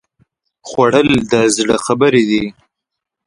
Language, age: Pashto, 30-39